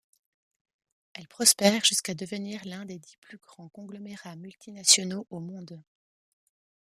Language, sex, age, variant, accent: French, female, 30-39, Français d'Europe, Français de Suisse